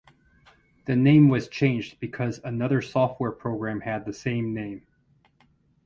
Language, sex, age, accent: English, male, 40-49, United States English